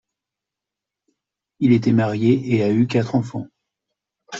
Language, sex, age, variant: French, male, 40-49, Français de métropole